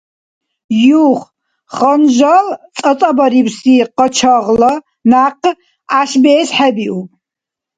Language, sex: Dargwa, female